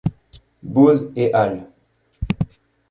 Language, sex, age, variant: French, male, 30-39, Français de métropole